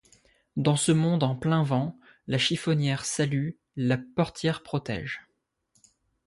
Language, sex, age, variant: French, male, 19-29, Français de métropole